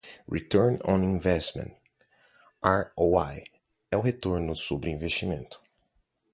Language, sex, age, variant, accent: Portuguese, male, 19-29, Portuguese (Brasil), Paulista